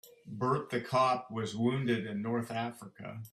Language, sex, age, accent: English, male, 50-59, United States English